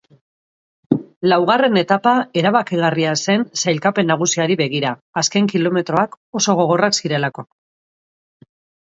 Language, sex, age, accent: Basque, female, 40-49, Mendebalekoa (Araba, Bizkaia, Gipuzkoako mendebaleko herri batzuk)